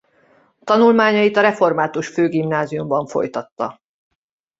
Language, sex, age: Hungarian, female, 40-49